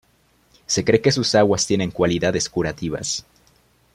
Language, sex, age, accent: Spanish, male, under 19, Andino-Pacífico: Colombia, Perú, Ecuador, oeste de Bolivia y Venezuela andina